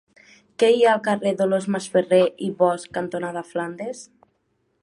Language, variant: Catalan, Septentrional